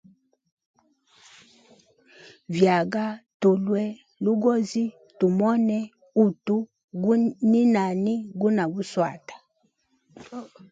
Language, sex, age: Hemba, female, 30-39